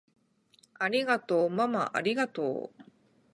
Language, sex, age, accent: Japanese, female, 30-39, 日本人